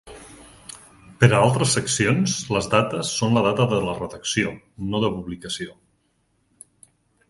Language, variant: Catalan, Central